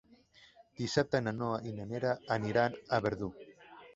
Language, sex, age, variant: Catalan, male, 30-39, Central